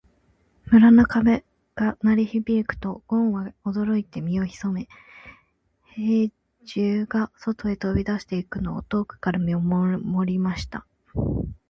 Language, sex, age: Japanese, female, 19-29